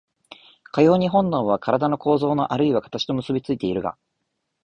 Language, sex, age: Japanese, male, 19-29